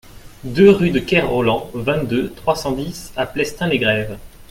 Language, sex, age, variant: French, male, 19-29, Français de métropole